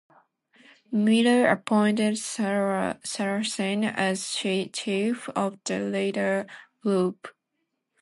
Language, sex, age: English, female, 19-29